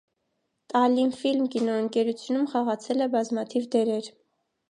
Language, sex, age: Armenian, female, 19-29